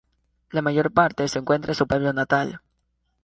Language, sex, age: Spanish, male, under 19